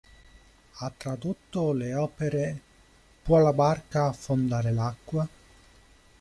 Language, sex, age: Italian, male, 30-39